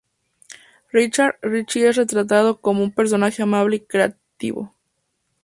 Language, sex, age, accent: Spanish, female, under 19, México